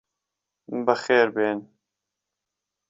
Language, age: Central Kurdish, 19-29